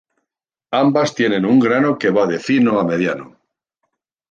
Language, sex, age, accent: Spanish, male, 50-59, España: Centro-Sur peninsular (Madrid, Toledo, Castilla-La Mancha)